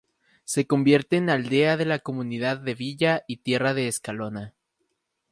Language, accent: Spanish, México